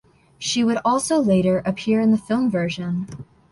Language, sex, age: English, female, under 19